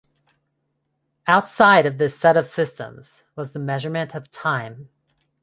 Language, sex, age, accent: English, female, 30-39, United States English